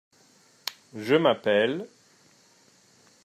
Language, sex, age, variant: French, male, 30-39, Français de métropole